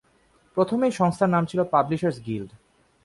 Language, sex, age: Bengali, male, 19-29